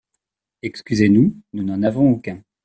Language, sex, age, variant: French, male, 30-39, Français de métropole